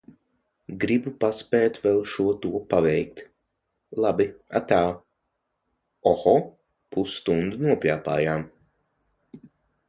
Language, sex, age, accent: Latvian, male, under 19, Vidus dialekts